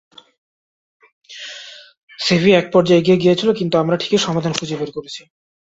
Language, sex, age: Bengali, male, 19-29